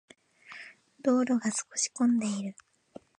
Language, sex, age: Japanese, female, under 19